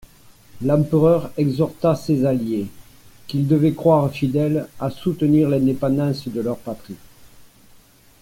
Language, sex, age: French, male, 60-69